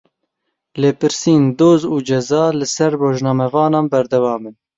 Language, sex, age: Kurdish, male, 19-29